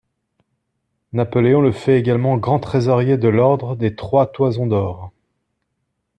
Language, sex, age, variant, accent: French, male, 40-49, Français d'Europe, Français de Suisse